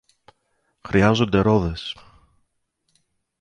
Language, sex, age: Greek, male, 30-39